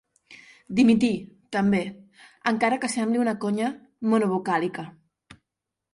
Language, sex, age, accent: Catalan, female, 19-29, central; nord-occidental